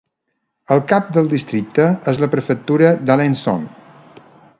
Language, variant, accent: Catalan, Balear, nord-occidental